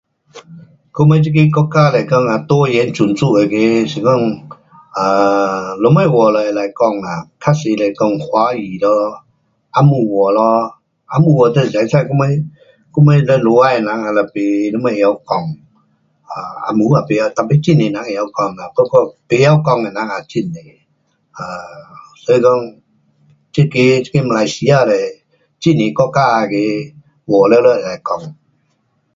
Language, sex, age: Pu-Xian Chinese, male, 60-69